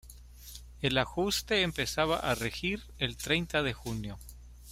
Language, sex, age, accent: Spanish, male, 30-39, México